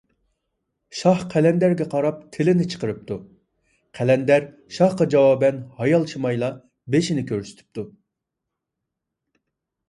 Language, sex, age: Uyghur, male, 19-29